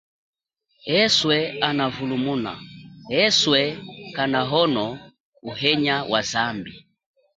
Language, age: Chokwe, 30-39